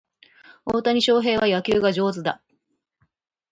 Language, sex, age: Japanese, female, 40-49